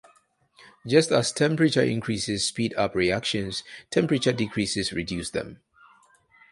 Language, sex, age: English, male, 30-39